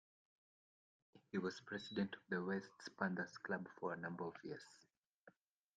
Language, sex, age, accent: English, male, 19-29, Southern African (South Africa, Zimbabwe, Namibia)